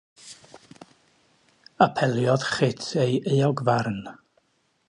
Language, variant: Welsh, North-Eastern Welsh